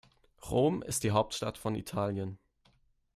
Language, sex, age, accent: German, male, 19-29, Deutschland Deutsch